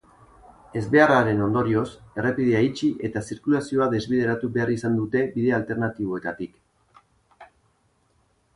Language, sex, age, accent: Basque, male, 40-49, Erdialdekoa edo Nafarra (Gipuzkoa, Nafarroa)